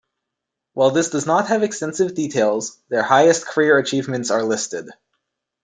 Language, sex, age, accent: English, male, 19-29, United States English